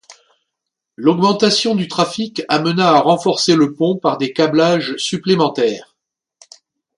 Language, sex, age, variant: French, male, 50-59, Français de métropole